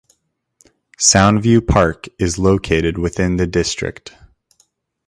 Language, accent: English, United States English